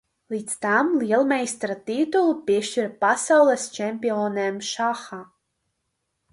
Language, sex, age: Latvian, female, 19-29